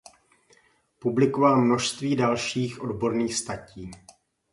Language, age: Czech, 40-49